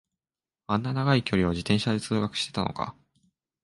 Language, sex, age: Japanese, male, 19-29